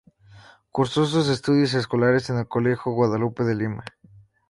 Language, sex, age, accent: Spanish, male, 19-29, México